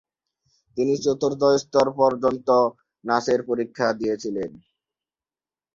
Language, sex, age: Bengali, male, 19-29